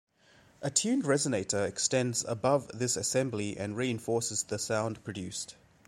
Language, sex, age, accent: English, male, 40-49, Australian English